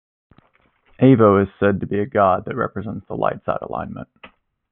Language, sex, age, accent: English, male, 30-39, United States English